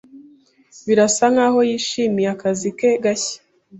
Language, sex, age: Kinyarwanda, female, 19-29